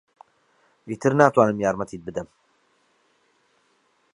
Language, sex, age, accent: Central Kurdish, male, 30-39, سۆرانی